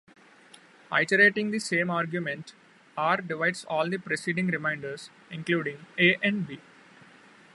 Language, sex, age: English, male, 19-29